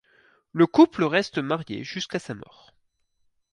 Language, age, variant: French, 19-29, Français de métropole